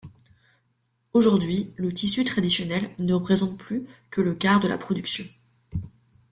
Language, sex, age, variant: French, female, 19-29, Français de métropole